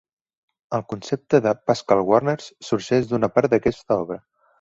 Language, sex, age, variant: Catalan, male, 30-39, Central